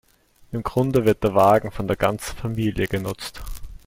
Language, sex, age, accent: German, male, 30-39, Österreichisches Deutsch